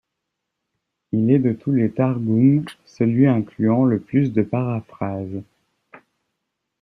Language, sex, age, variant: French, male, 19-29, Français de métropole